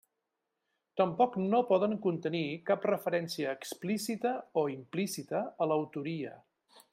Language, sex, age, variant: Catalan, male, 50-59, Central